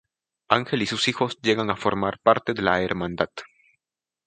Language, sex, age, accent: Spanish, male, under 19, Andino-Pacífico: Colombia, Perú, Ecuador, oeste de Bolivia y Venezuela andina